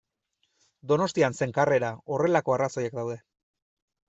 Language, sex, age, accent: Basque, male, 30-39, Erdialdekoa edo Nafarra (Gipuzkoa, Nafarroa)